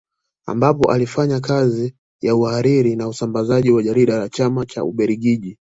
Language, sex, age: Swahili, male, 19-29